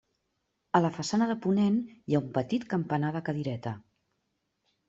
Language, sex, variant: Catalan, female, Central